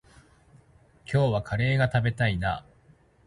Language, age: Japanese, 30-39